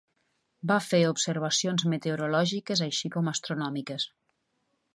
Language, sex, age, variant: Catalan, female, 40-49, Nord-Occidental